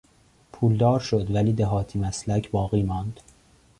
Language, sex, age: Persian, male, 19-29